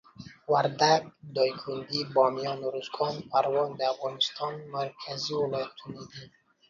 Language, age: Pashto, 19-29